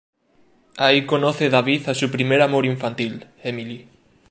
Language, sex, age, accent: Spanish, male, 19-29, España: Norte peninsular (Asturias, Castilla y León, Cantabria, País Vasco, Navarra, Aragón, La Rioja, Guadalajara, Cuenca)